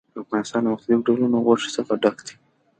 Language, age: Pashto, under 19